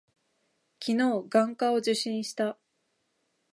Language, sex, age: Japanese, female, 19-29